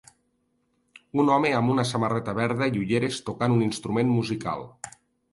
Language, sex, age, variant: Catalan, male, 40-49, Nord-Occidental